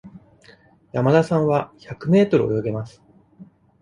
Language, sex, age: Japanese, male, 40-49